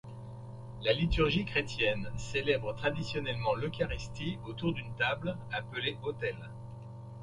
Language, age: French, 60-69